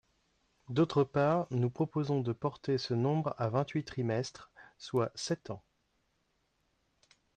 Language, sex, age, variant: French, male, 40-49, Français de métropole